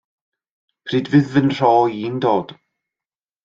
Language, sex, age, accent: Welsh, male, 40-49, Y Deyrnas Unedig Cymraeg